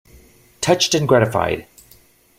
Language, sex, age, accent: English, male, 40-49, United States English